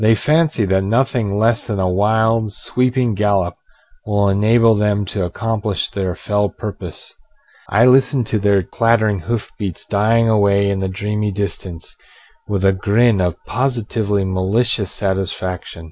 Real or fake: real